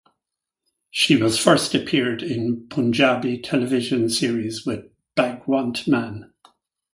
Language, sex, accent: English, male, Irish English